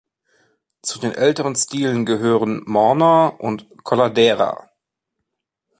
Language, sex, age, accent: German, male, 30-39, Deutschland Deutsch